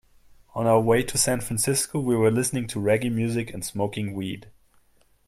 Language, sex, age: English, male, 30-39